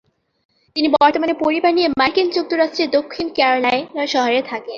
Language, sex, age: Bengali, female, under 19